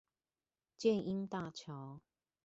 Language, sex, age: Chinese, female, 50-59